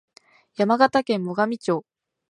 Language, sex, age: Japanese, female, 19-29